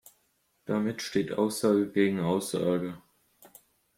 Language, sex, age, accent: German, male, under 19, Deutschland Deutsch